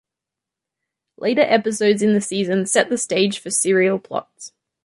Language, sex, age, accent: English, female, 19-29, Australian English